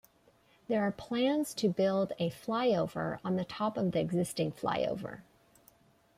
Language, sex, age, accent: English, female, 50-59, United States English